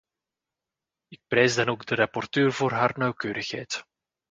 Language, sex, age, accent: Dutch, male, 40-49, Belgisch Nederlands